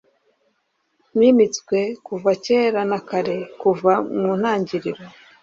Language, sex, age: Kinyarwanda, female, 19-29